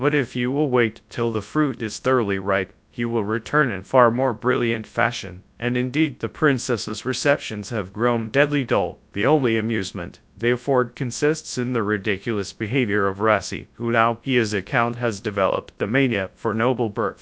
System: TTS, GradTTS